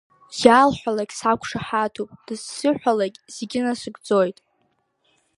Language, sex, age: Abkhazian, female, under 19